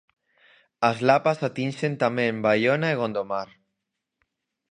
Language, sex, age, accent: Galician, male, 19-29, Normativo (estándar)